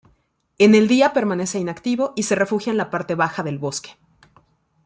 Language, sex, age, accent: Spanish, female, 40-49, México